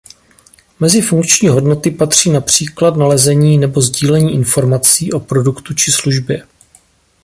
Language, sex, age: Czech, male, 40-49